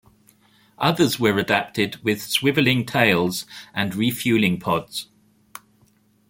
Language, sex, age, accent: English, male, 50-59, England English